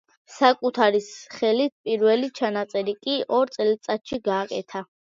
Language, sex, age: Georgian, female, under 19